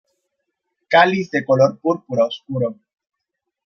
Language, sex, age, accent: Spanish, male, 30-39, México